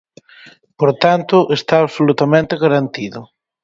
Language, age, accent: Galician, 19-29, Oriental (común en zona oriental)